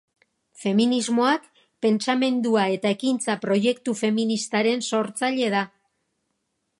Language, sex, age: Basque, female, 60-69